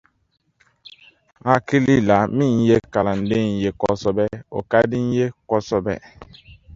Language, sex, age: Dyula, male, 19-29